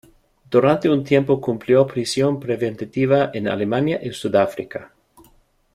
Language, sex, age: Spanish, male, 50-59